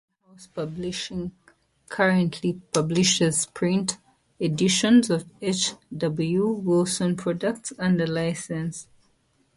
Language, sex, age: English, female, 30-39